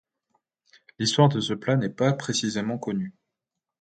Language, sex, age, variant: French, male, 19-29, Français de métropole